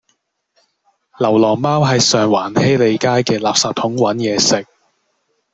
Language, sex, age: Cantonese, male, under 19